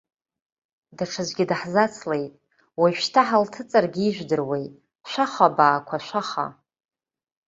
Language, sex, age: Abkhazian, female, 40-49